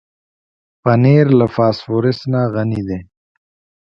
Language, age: Pashto, 19-29